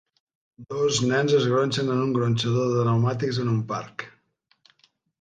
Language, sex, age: Catalan, male, 70-79